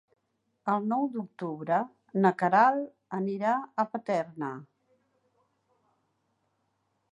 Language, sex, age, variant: Catalan, female, 70-79, Central